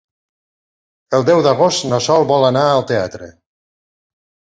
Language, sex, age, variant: Catalan, male, 50-59, Nord-Occidental